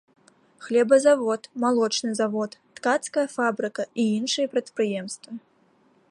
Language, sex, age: Belarusian, female, 19-29